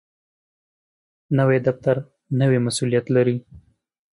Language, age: Pashto, 19-29